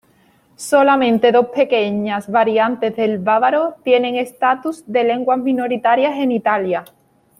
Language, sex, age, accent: Spanish, female, 19-29, España: Sur peninsular (Andalucia, Extremadura, Murcia)